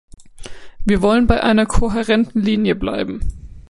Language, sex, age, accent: German, female, 19-29, Deutschland Deutsch